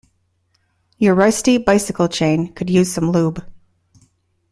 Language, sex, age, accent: English, female, 40-49, United States English